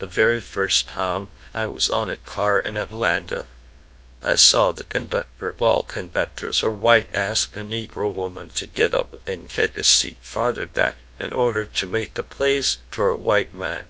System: TTS, GlowTTS